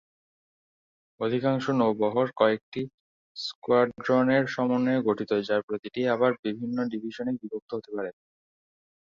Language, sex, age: Bengali, male, 19-29